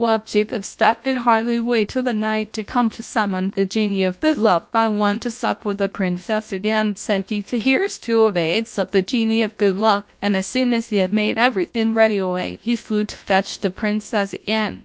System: TTS, GlowTTS